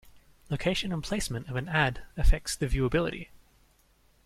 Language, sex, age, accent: English, male, 19-29, Australian English